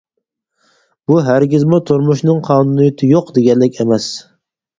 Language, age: Uyghur, 30-39